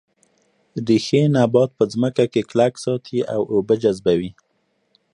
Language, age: Pashto, 30-39